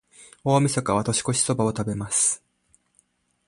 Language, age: Japanese, 19-29